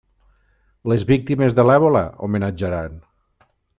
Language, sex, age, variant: Catalan, male, 40-49, Nord-Occidental